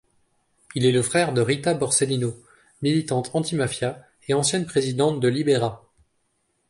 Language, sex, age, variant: French, male, 30-39, Français de métropole